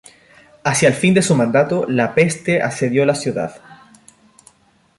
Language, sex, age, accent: Spanish, male, 19-29, Chileno: Chile, Cuyo